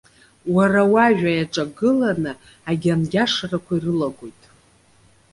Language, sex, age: Abkhazian, female, 40-49